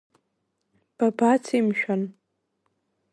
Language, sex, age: Abkhazian, female, under 19